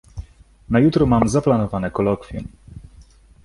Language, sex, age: Polish, male, 19-29